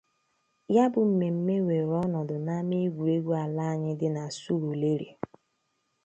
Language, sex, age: Igbo, female, 30-39